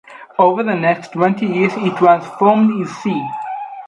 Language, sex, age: English, male, 19-29